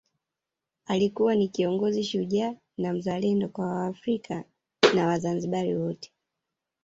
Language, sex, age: Swahili, female, 19-29